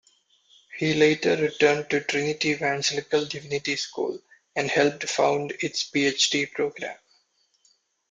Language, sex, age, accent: English, male, 19-29, India and South Asia (India, Pakistan, Sri Lanka)